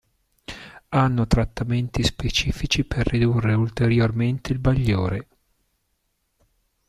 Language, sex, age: Italian, male, 40-49